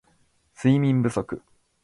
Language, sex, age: Japanese, male, 19-29